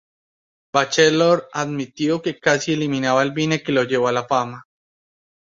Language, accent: Spanish, Andino-Pacífico: Colombia, Perú, Ecuador, oeste de Bolivia y Venezuela andina